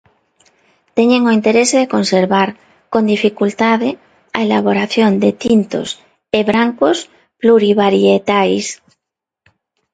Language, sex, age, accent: Galician, female, 40-49, Neofalante